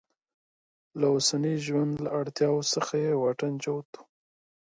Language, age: Pashto, 19-29